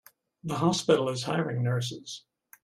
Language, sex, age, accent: English, male, 70-79, United States English